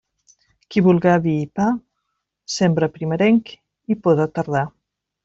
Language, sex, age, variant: Catalan, female, 50-59, Central